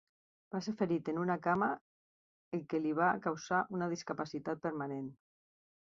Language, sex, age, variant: Catalan, female, 50-59, Central